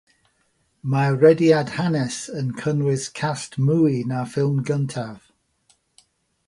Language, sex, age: Welsh, male, 60-69